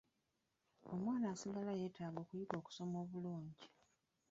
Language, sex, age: Ganda, female, 40-49